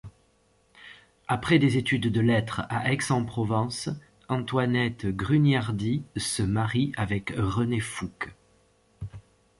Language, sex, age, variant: French, male, 30-39, Français de métropole